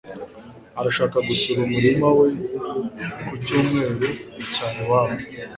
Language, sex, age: Kinyarwanda, male, under 19